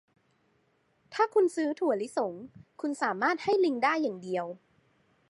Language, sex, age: Thai, female, 19-29